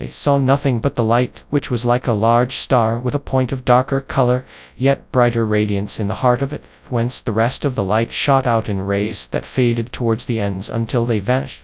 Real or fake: fake